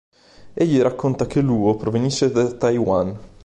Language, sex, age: Italian, male, 19-29